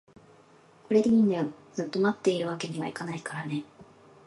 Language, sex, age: Japanese, female, 19-29